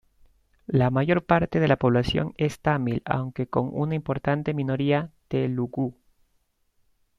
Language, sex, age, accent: Spanish, male, 19-29, Andino-Pacífico: Colombia, Perú, Ecuador, oeste de Bolivia y Venezuela andina